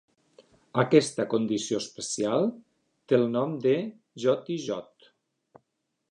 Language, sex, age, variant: Catalan, male, 40-49, Nord-Occidental